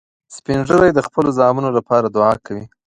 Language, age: Pashto, 19-29